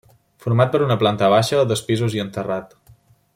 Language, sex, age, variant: Catalan, male, 19-29, Central